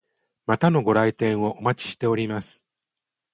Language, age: Japanese, 60-69